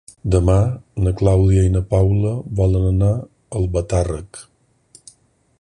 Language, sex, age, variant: Catalan, male, 50-59, Balear